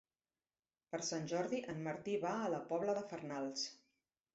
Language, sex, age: Catalan, female, 50-59